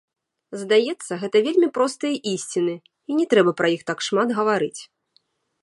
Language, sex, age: Belarusian, female, 30-39